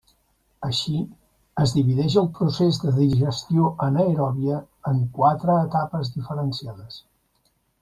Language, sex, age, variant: Catalan, male, 70-79, Central